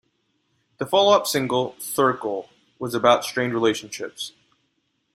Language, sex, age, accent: English, male, 19-29, United States English